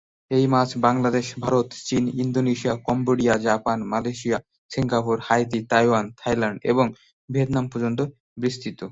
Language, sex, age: Bengali, male, 19-29